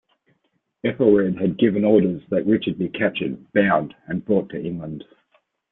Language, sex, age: English, male, 40-49